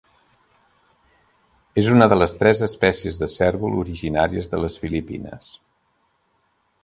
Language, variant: Catalan, Central